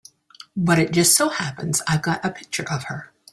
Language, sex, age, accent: English, female, 40-49, United States English